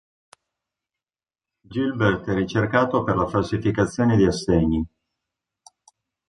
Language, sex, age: Italian, male, 50-59